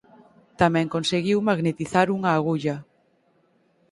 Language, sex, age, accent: Galician, female, 19-29, Oriental (común en zona oriental)